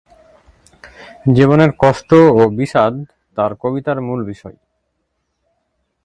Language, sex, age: Bengali, male, 19-29